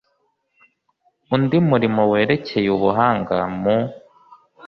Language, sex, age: Kinyarwanda, male, 19-29